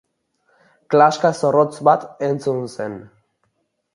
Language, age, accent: Basque, 19-29, Erdialdekoa edo Nafarra (Gipuzkoa, Nafarroa)